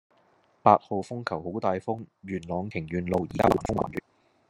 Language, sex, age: Cantonese, male, 19-29